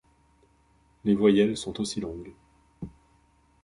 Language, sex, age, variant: French, male, 40-49, Français de métropole